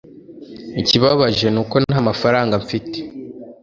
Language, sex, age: Kinyarwanda, male, under 19